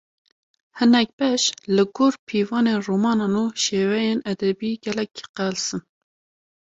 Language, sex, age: Kurdish, female, 19-29